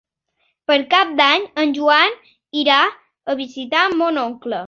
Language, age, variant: Catalan, under 19, Balear